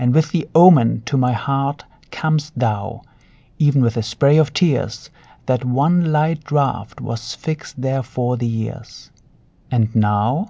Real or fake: real